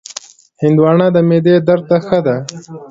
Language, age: Pashto, 19-29